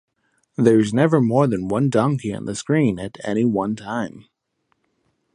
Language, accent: English, United States English